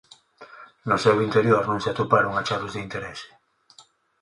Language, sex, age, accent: Galician, male, 30-39, Normativo (estándar)